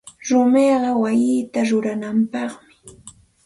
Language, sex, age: Santa Ana de Tusi Pasco Quechua, female, 30-39